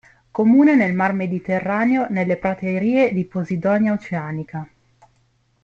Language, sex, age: Italian, female, 19-29